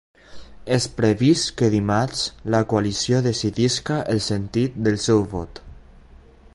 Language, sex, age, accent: Catalan, male, under 19, valencià